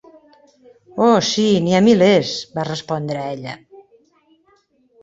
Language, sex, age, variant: Catalan, female, 40-49, Central